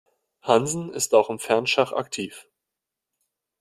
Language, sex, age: German, male, 19-29